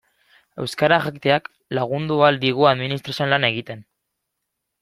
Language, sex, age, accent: Basque, male, 19-29, Mendebalekoa (Araba, Bizkaia, Gipuzkoako mendebaleko herri batzuk)